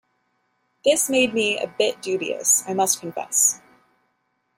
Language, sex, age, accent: English, female, 30-39, United States English